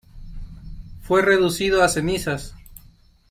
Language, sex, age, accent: Spanish, male, 19-29, América central